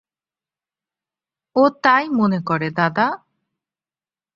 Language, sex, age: Bengali, female, 19-29